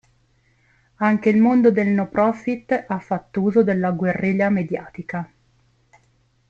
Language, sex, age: Italian, female, 19-29